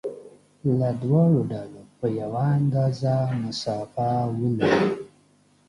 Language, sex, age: Pashto, male, 19-29